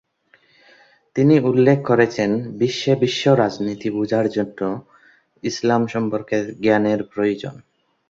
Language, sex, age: Bengali, male, 19-29